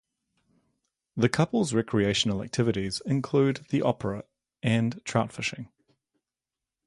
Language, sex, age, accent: English, male, 40-49, New Zealand English